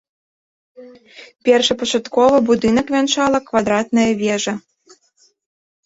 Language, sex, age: Belarusian, female, 19-29